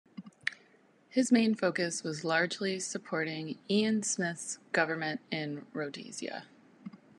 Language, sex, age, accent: English, female, 30-39, United States English